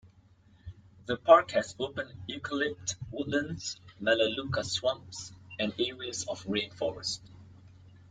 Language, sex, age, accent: English, male, 19-29, Singaporean English